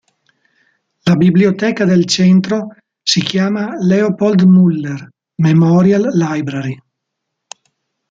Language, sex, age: Italian, male, 60-69